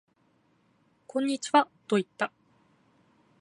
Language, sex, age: Japanese, female, 19-29